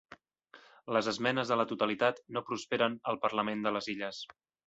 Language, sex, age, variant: Catalan, male, 19-29, Central